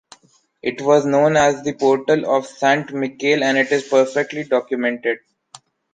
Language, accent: English, India and South Asia (India, Pakistan, Sri Lanka)